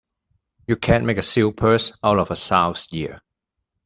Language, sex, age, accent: English, male, 40-49, Hong Kong English